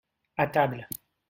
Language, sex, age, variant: French, male, 19-29, Français de métropole